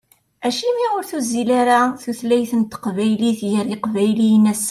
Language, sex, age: Kabyle, female, 40-49